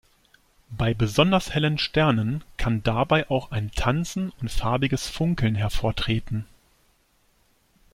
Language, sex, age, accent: German, male, 30-39, Deutschland Deutsch